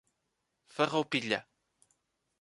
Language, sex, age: Portuguese, male, 30-39